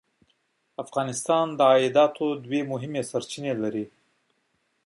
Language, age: Pashto, 40-49